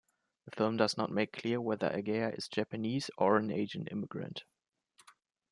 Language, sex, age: English, male, 19-29